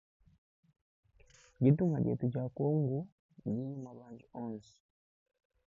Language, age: Luba-Lulua, 19-29